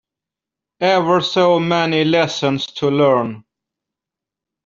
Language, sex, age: English, male, 40-49